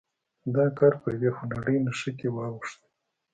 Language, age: Pashto, 40-49